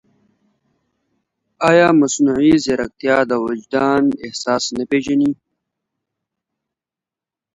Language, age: Pashto, 19-29